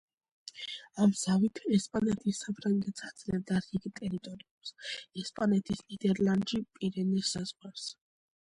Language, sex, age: Georgian, female, under 19